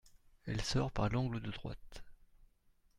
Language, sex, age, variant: French, male, 40-49, Français de métropole